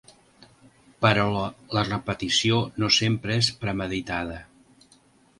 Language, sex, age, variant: Catalan, male, 60-69, Central